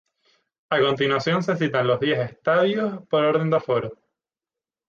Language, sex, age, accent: Spanish, male, 19-29, España: Islas Canarias